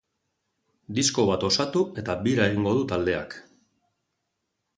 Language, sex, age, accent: Basque, male, 40-49, Mendebalekoa (Araba, Bizkaia, Gipuzkoako mendebaleko herri batzuk)